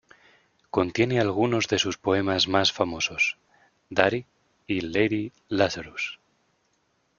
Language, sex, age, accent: Spanish, male, 19-29, España: Centro-Sur peninsular (Madrid, Toledo, Castilla-La Mancha)